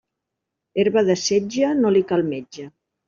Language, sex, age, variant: Catalan, female, 50-59, Central